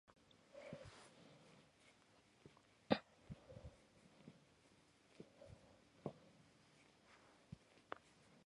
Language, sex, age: English, female, 19-29